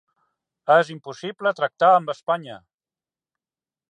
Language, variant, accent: Catalan, Central, central